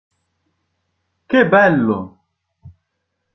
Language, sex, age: Italian, male, 19-29